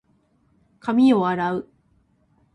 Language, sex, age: Japanese, female, 19-29